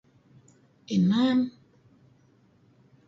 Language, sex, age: Kelabit, female, 50-59